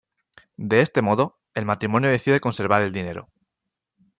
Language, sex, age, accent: Spanish, male, 30-39, España: Centro-Sur peninsular (Madrid, Toledo, Castilla-La Mancha)